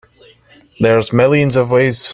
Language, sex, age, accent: English, male, 19-29, Scottish English